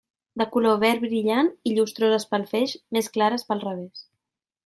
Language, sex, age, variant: Catalan, female, 19-29, Central